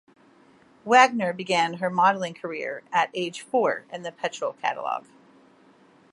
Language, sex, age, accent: English, female, 40-49, United States English